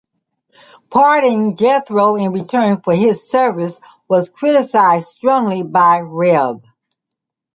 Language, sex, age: English, female, 60-69